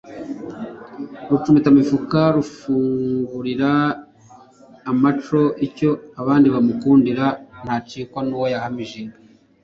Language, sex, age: Kinyarwanda, male, 30-39